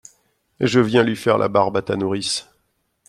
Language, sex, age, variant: French, male, 50-59, Français de métropole